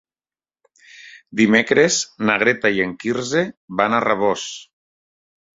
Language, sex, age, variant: Catalan, male, 30-39, Septentrional